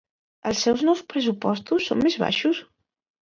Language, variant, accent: Catalan, Central, central